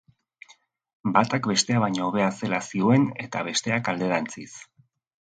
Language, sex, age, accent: Basque, male, 40-49, Erdialdekoa edo Nafarra (Gipuzkoa, Nafarroa)